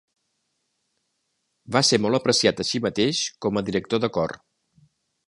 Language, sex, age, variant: Catalan, male, 60-69, Central